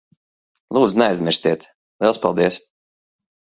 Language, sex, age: Latvian, male, 30-39